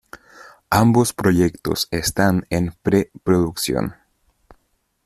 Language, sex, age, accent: Spanish, male, 19-29, Chileno: Chile, Cuyo